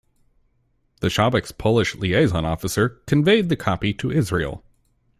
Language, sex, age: English, male, 30-39